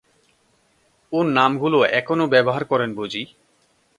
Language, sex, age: Bengali, male, 19-29